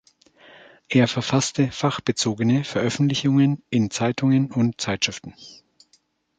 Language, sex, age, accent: German, male, 40-49, Deutschland Deutsch